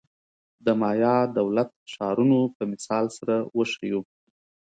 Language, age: Pashto, 30-39